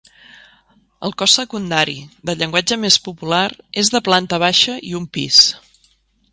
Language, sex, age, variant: Catalan, female, 40-49, Central